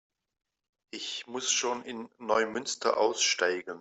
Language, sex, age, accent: German, male, 30-39, Deutschland Deutsch